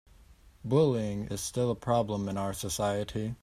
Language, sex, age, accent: English, male, under 19, United States English